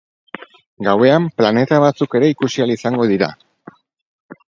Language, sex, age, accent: Basque, male, 40-49, Erdialdekoa edo Nafarra (Gipuzkoa, Nafarroa)